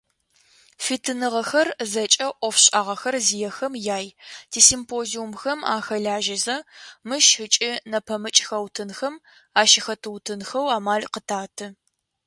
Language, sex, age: Adyghe, female, 19-29